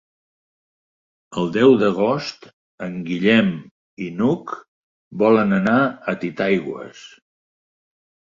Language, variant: Catalan, Septentrional